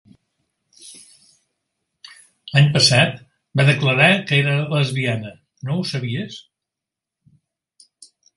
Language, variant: Catalan, Central